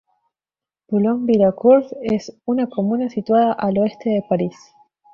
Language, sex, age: Spanish, female, 19-29